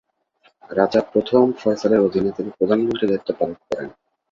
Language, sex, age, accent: Bengali, male, 19-29, Native